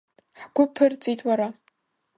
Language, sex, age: Abkhazian, female, under 19